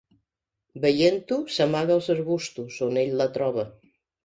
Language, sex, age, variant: Catalan, female, 50-59, Central